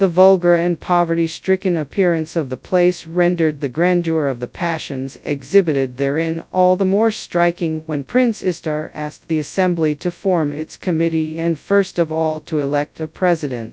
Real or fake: fake